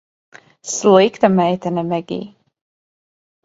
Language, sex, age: Latvian, female, 30-39